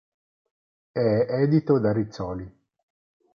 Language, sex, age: Italian, male, 40-49